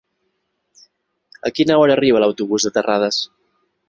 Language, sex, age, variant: Catalan, male, 19-29, Central